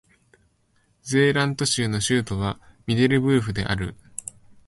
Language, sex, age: Japanese, male, under 19